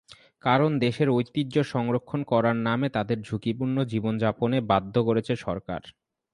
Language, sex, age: Bengali, male, 19-29